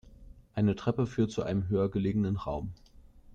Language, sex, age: German, male, 19-29